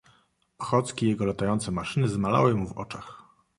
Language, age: Polish, 40-49